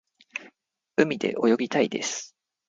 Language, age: Japanese, 30-39